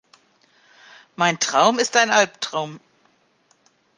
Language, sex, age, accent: German, female, 50-59, Deutschland Deutsch